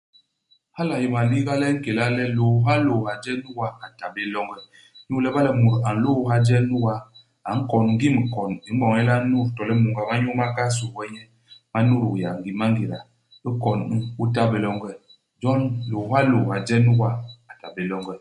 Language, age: Basaa, 40-49